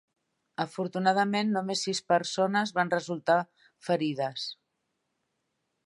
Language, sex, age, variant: Catalan, female, 60-69, Central